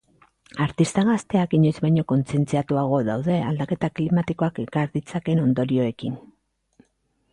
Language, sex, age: Basque, female, 40-49